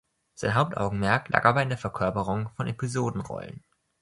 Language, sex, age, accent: German, male, under 19, Deutschland Deutsch